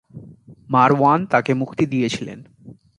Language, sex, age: Bengali, male, 19-29